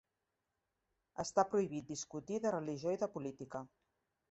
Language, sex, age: Catalan, female, 50-59